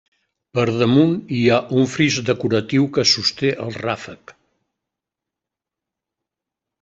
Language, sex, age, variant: Catalan, male, 70-79, Central